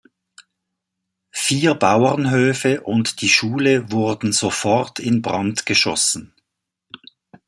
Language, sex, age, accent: German, male, 60-69, Schweizerdeutsch